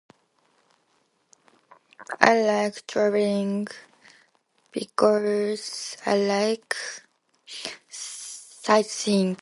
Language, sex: English, female